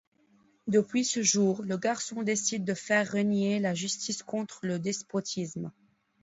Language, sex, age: French, female, under 19